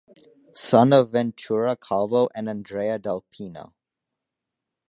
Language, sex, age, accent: English, male, under 19, United States English